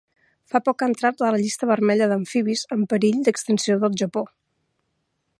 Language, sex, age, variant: Catalan, female, 50-59, Central